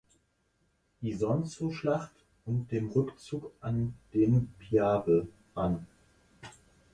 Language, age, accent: German, 30-39, Deutschland Deutsch